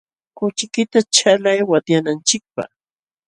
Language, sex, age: Jauja Wanca Quechua, female, 70-79